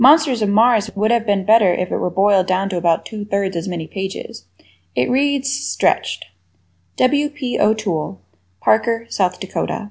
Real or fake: real